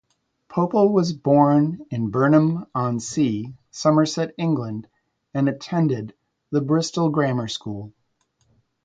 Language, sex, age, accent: English, male, 50-59, United States English